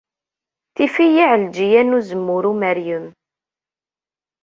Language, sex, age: Kabyle, female, 30-39